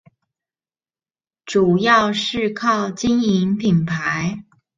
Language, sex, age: Chinese, female, 30-39